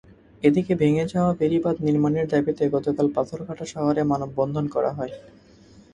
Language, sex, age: Bengali, male, 19-29